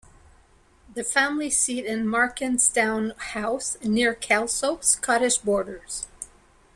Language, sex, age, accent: English, female, 40-49, Canadian English